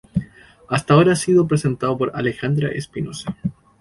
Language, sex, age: Spanish, male, 30-39